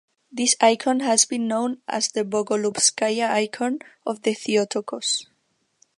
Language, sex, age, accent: English, female, under 19, United States English